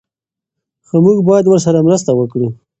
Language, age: Pashto, 19-29